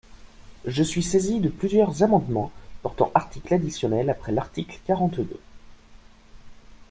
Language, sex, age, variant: French, male, 19-29, Français de métropole